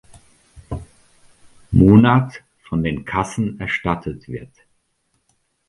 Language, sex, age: German, male, 60-69